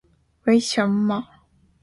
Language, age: Chinese, 19-29